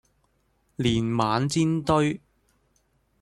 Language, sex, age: Cantonese, male, 19-29